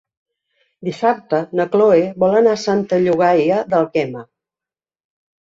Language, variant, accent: Catalan, Central, central